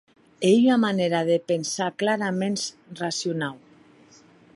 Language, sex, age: Occitan, female, 40-49